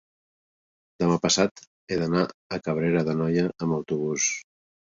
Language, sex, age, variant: Catalan, male, 50-59, Central